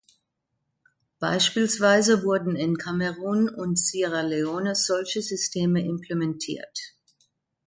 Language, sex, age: German, female, 50-59